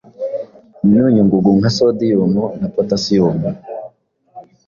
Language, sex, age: Kinyarwanda, male, 19-29